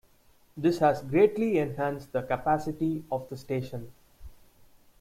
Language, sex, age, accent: English, male, 19-29, India and South Asia (India, Pakistan, Sri Lanka)